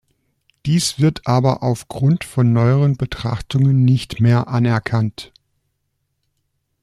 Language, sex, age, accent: German, male, 40-49, Deutschland Deutsch